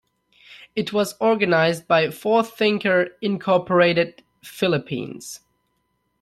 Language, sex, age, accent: English, male, 19-29, United States English